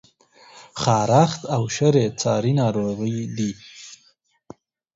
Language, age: Pashto, 19-29